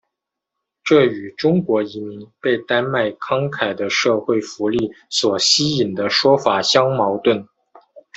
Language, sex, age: Chinese, male, 40-49